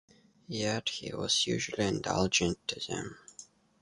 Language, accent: English, United States English